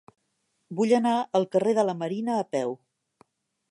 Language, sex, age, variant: Catalan, female, 60-69, Central